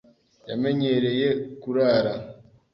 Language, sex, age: Kinyarwanda, male, 19-29